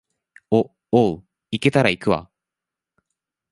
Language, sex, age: Japanese, male, 19-29